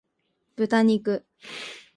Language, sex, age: Japanese, female, 19-29